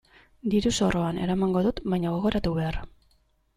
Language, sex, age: Basque, female, 30-39